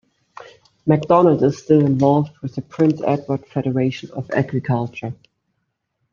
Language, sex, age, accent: English, male, 19-29, United States English